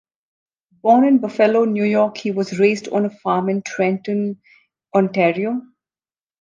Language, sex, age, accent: English, female, 30-39, India and South Asia (India, Pakistan, Sri Lanka)